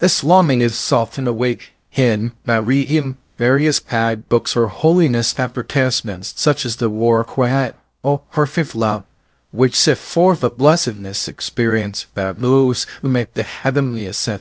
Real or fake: fake